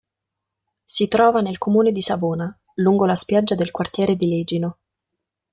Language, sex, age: Italian, female, 19-29